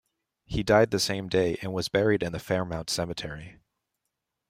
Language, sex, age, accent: English, male, 19-29, United States English